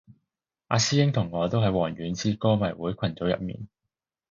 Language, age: Cantonese, 30-39